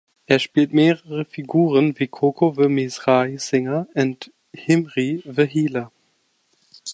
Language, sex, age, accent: German, male, 19-29, Deutschland Deutsch